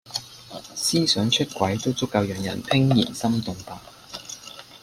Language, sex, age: Cantonese, male, 19-29